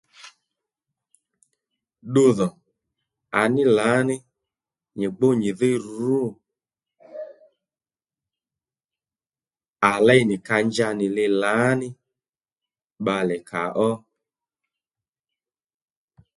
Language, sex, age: Lendu, male, 30-39